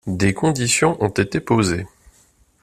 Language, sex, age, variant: French, male, 30-39, Français de métropole